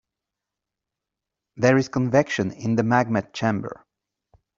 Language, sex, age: English, male, 30-39